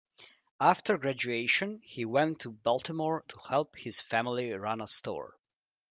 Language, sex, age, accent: English, male, 30-39, United States English